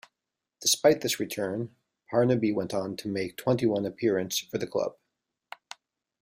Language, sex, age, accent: English, male, 30-39, United States English